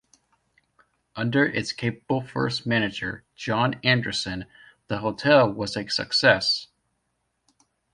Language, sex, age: English, male, 19-29